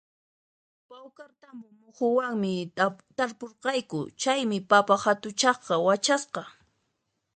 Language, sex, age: Puno Quechua, female, 30-39